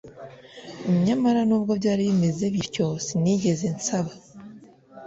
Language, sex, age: Kinyarwanda, female, 19-29